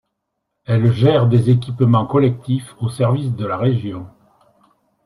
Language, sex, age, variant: French, male, 60-69, Français de métropole